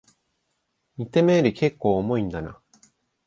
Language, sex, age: Japanese, male, 19-29